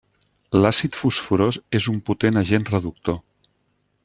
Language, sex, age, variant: Catalan, male, 60-69, Central